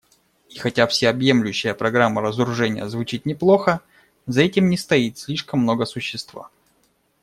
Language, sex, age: Russian, male, 40-49